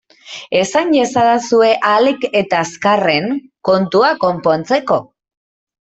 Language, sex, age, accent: Basque, female, 30-39, Mendebalekoa (Araba, Bizkaia, Gipuzkoako mendebaleko herri batzuk)